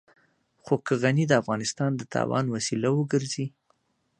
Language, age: Pashto, 30-39